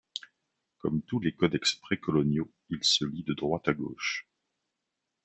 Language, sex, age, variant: French, male, 40-49, Français de métropole